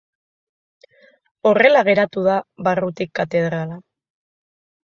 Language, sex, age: Basque, female, 30-39